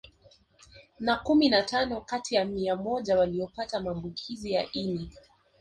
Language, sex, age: Swahili, female, 19-29